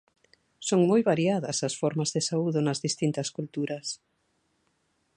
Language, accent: Galician, Normativo (estándar)